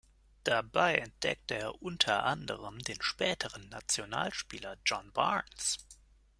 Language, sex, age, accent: German, male, 30-39, Deutschland Deutsch